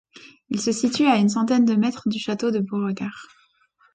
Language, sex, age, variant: French, female, 30-39, Français de métropole